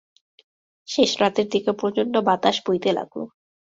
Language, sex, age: Bengali, female, 19-29